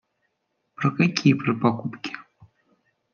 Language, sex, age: Russian, male, 19-29